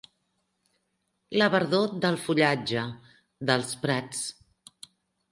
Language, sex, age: Catalan, female, 50-59